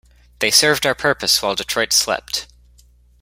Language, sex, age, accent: English, male, under 19, United States English